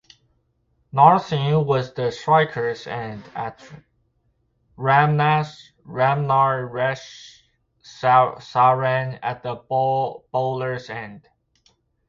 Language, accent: English, United States English